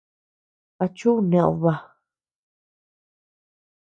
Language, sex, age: Tepeuxila Cuicatec, female, 19-29